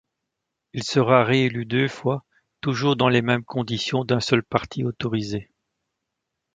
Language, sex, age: French, male, 40-49